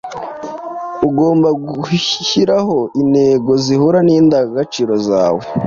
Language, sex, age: Kinyarwanda, male, 19-29